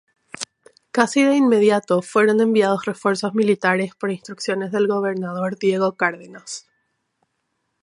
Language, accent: Spanish, Rioplatense: Argentina, Uruguay, este de Bolivia, Paraguay